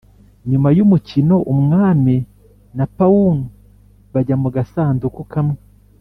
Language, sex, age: Kinyarwanda, male, 30-39